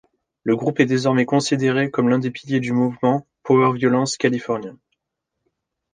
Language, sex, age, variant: French, male, 19-29, Français de métropole